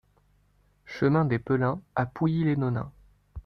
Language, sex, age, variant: French, male, 19-29, Français de métropole